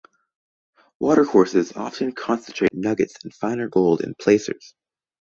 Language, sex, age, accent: English, male, under 19, United States English